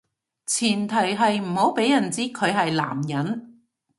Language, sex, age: Cantonese, female, 40-49